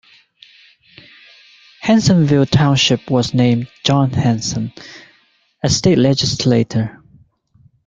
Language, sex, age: English, male, 30-39